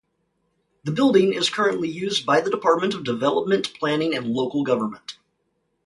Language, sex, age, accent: English, male, 30-39, United States English